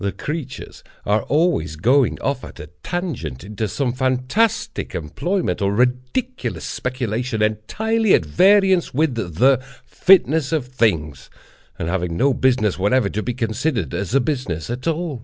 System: none